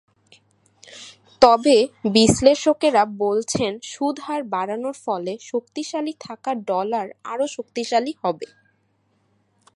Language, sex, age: Bengali, male, 19-29